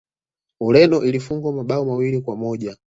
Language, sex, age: Swahili, male, 19-29